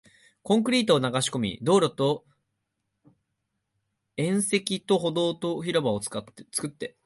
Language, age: Japanese, 19-29